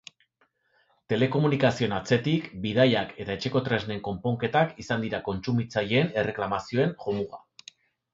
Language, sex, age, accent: Basque, male, 30-39, Erdialdekoa edo Nafarra (Gipuzkoa, Nafarroa)